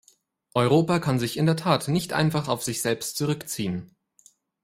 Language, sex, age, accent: German, male, 19-29, Deutschland Deutsch